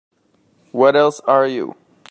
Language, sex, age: English, male, 19-29